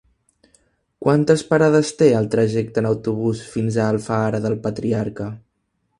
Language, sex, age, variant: Catalan, male, 19-29, Central